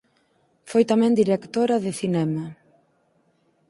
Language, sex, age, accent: Galician, female, 19-29, Normativo (estándar)